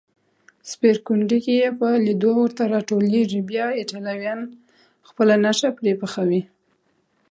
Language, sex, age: Pashto, female, 19-29